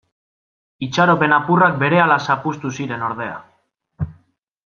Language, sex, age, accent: Basque, male, 19-29, Mendebalekoa (Araba, Bizkaia, Gipuzkoako mendebaleko herri batzuk)